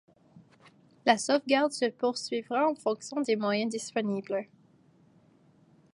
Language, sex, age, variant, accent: French, female, 19-29, Français d'Amérique du Nord, Français du Canada